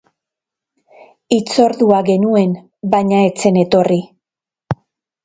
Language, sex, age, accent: Basque, female, 50-59, Mendebalekoa (Araba, Bizkaia, Gipuzkoako mendebaleko herri batzuk)